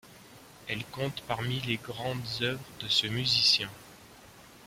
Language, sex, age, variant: French, male, 50-59, Français de métropole